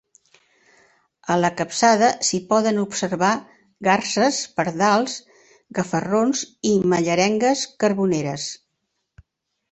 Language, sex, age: Catalan, female, 70-79